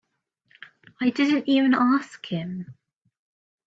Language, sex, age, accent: English, female, 19-29, England English